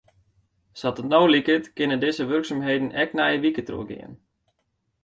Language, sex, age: Western Frisian, male, 19-29